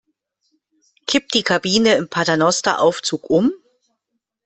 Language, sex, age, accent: German, female, 50-59, Deutschland Deutsch